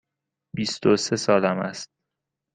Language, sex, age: Persian, male, 19-29